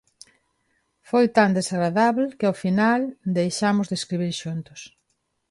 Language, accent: Galician, Neofalante